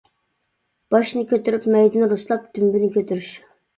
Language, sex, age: Uyghur, female, 30-39